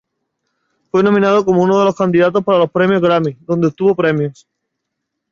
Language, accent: Spanish, España: Sur peninsular (Andalucia, Extremadura, Murcia)